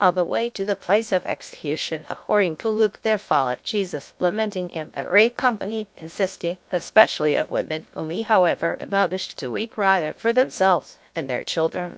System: TTS, GlowTTS